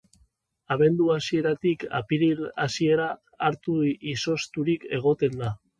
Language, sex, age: Basque, male, 30-39